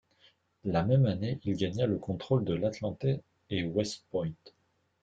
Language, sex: French, male